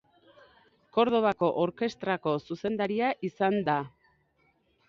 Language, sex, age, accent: Basque, female, 40-49, Erdialdekoa edo Nafarra (Gipuzkoa, Nafarroa)